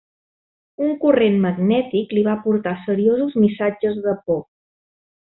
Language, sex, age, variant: Catalan, female, 40-49, Central